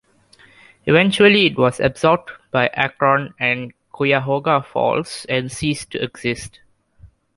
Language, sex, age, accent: English, male, under 19, Malaysian English